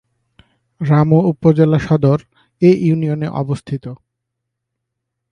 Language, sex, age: Bengali, male, 30-39